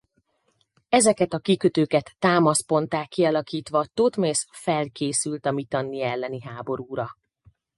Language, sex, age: Hungarian, female, 40-49